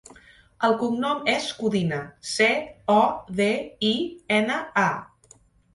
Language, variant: Catalan, Central